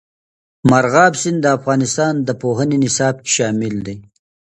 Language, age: Pashto, 30-39